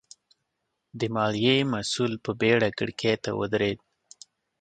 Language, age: Pashto, 30-39